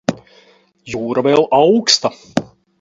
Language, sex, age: Latvian, male, 50-59